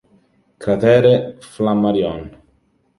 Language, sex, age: Italian, male, 30-39